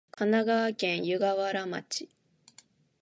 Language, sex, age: Japanese, female, 19-29